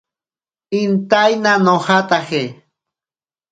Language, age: Ashéninka Perené, 40-49